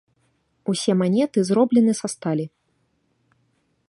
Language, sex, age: Belarusian, female, 19-29